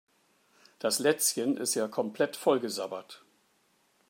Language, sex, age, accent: German, male, 60-69, Deutschland Deutsch